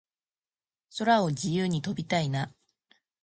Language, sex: Japanese, female